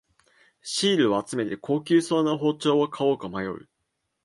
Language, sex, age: Japanese, male, 19-29